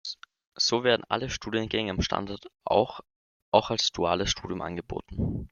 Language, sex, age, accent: German, male, under 19, Österreichisches Deutsch